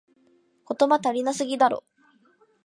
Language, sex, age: Japanese, female, 19-29